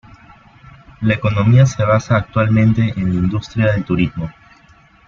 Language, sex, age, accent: Spanish, male, 19-29, Andino-Pacífico: Colombia, Perú, Ecuador, oeste de Bolivia y Venezuela andina